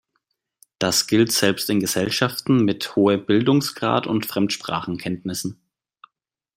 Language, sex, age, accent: German, male, 30-39, Deutschland Deutsch